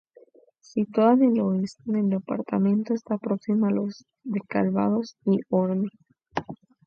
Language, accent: Spanish, México